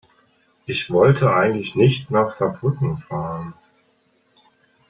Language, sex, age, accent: German, male, 30-39, Deutschland Deutsch